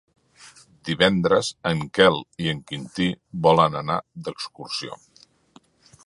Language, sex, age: Catalan, male, 50-59